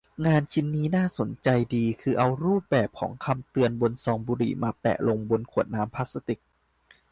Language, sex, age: Thai, male, 19-29